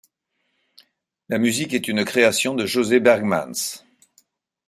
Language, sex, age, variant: French, male, 60-69, Français de métropole